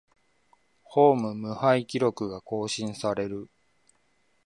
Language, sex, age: Japanese, male, 30-39